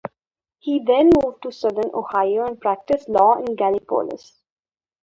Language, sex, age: English, female, under 19